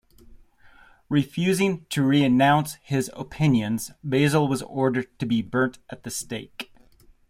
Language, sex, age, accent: English, male, 40-49, United States English